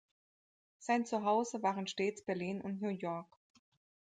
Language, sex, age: German, female, 30-39